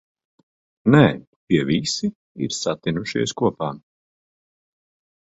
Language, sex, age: Latvian, male, 30-39